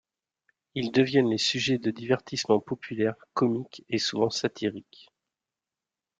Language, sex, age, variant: French, male, 40-49, Français de métropole